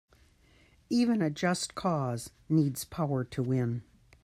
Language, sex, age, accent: English, female, 60-69, United States English